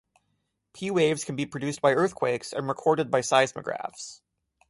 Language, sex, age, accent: English, male, 30-39, United States English